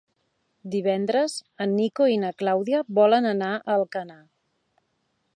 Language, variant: Catalan, Central